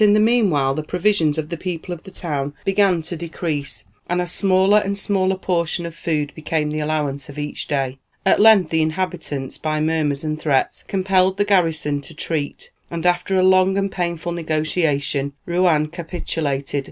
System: none